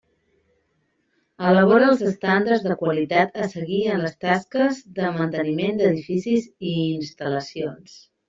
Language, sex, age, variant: Catalan, female, 30-39, Central